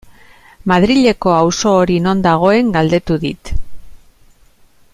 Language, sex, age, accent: Basque, female, 40-49, Mendebalekoa (Araba, Bizkaia, Gipuzkoako mendebaleko herri batzuk)